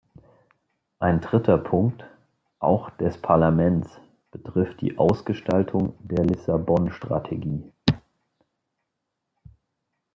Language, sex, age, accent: German, male, 40-49, Deutschland Deutsch